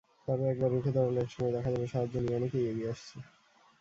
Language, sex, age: Bengali, male, 19-29